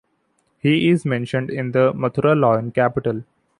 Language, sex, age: English, male, 19-29